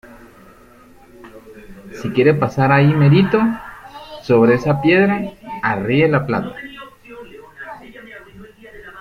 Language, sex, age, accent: Spanish, male, 40-49, Caribe: Cuba, Venezuela, Puerto Rico, República Dominicana, Panamá, Colombia caribeña, México caribeño, Costa del golfo de México